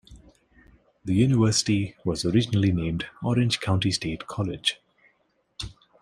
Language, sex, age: English, male, 19-29